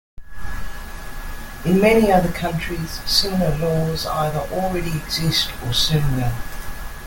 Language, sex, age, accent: English, female, 50-59, Australian English